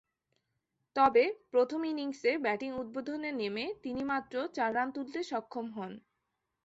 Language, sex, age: Bengali, female, 19-29